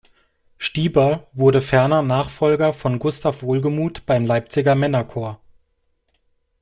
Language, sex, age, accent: German, male, 30-39, Deutschland Deutsch